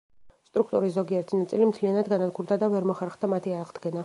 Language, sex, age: Georgian, female, 19-29